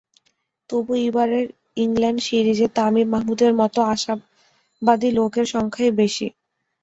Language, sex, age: Bengali, female, 19-29